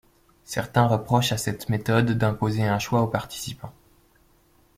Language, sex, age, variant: French, male, 19-29, Français de métropole